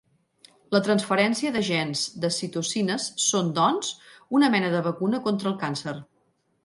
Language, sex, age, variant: Catalan, female, 40-49, Central